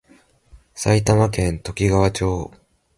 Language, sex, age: Japanese, male, 19-29